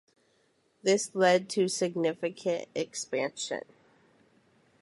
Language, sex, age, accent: English, female, 19-29, United States English